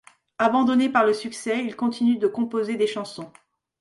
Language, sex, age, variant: French, female, 40-49, Français de métropole